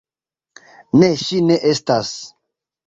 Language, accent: Esperanto, Internacia